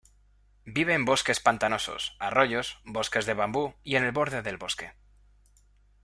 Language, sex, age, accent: Spanish, male, 30-39, España: Centro-Sur peninsular (Madrid, Toledo, Castilla-La Mancha)